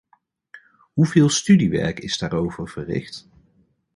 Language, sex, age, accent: Dutch, male, 30-39, Nederlands Nederlands